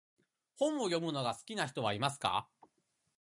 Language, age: Japanese, 19-29